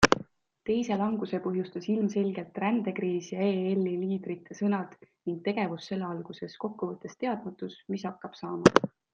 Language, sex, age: Estonian, female, 19-29